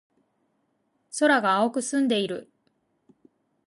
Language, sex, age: Japanese, female, 40-49